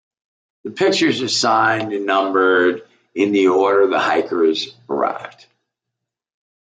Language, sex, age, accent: English, male, 60-69, United States English